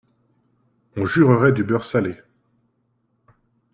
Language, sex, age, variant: French, male, 19-29, Français de métropole